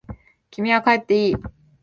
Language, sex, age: Japanese, female, 19-29